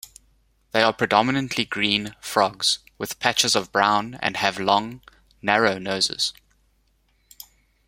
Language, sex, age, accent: English, male, 30-39, Southern African (South Africa, Zimbabwe, Namibia)